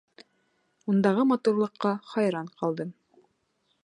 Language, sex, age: Bashkir, female, 19-29